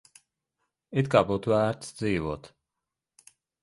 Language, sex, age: Latvian, male, 40-49